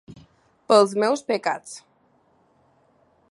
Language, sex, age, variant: Catalan, female, under 19, Balear